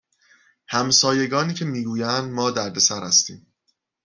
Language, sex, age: Persian, male, 30-39